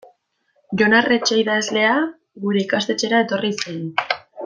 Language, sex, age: Basque, female, 19-29